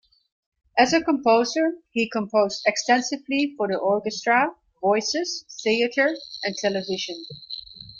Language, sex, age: English, female, 50-59